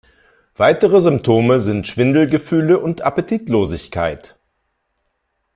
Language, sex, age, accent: German, male, 50-59, Deutschland Deutsch